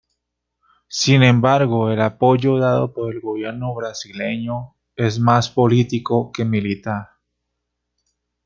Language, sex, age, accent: Spanish, male, 30-39, Andino-Pacífico: Colombia, Perú, Ecuador, oeste de Bolivia y Venezuela andina